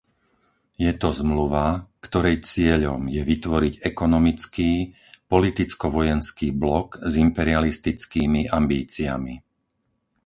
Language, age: Slovak, 50-59